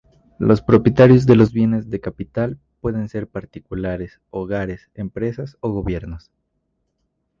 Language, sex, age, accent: Spanish, male, under 19, México